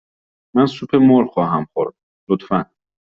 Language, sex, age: Persian, male, 19-29